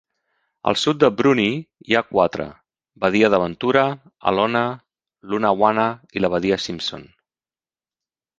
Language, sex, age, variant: Catalan, male, 40-49, Central